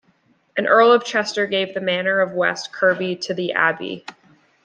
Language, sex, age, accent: English, female, 19-29, United States English